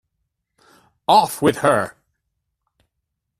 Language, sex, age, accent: English, male, 30-39, United States English